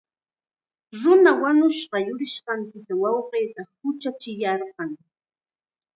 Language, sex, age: Chiquián Ancash Quechua, female, 30-39